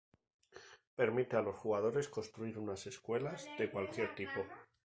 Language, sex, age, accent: Spanish, male, 40-49, España: Norte peninsular (Asturias, Castilla y León, Cantabria, País Vasco, Navarra, Aragón, La Rioja, Guadalajara, Cuenca)